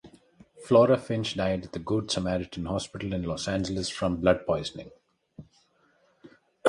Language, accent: English, India and South Asia (India, Pakistan, Sri Lanka)